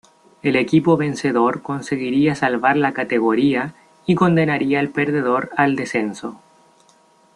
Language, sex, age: Spanish, male, 19-29